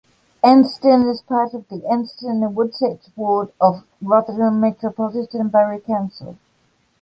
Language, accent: English, New Zealand English